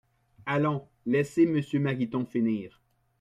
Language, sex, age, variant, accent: French, male, 40-49, Français d'Amérique du Nord, Français du Canada